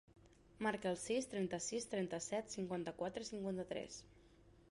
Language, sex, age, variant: Catalan, female, 19-29, Septentrional